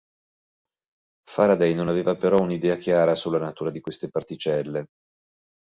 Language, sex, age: Italian, male, 40-49